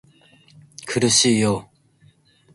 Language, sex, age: Japanese, male, 19-29